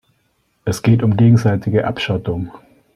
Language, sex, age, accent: German, male, 19-29, Österreichisches Deutsch